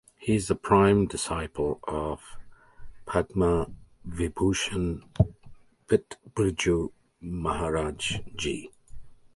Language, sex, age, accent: English, male, 40-49, United States English